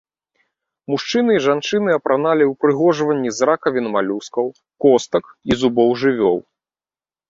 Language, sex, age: Belarusian, male, 30-39